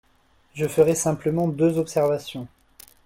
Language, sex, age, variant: French, male, 19-29, Français de métropole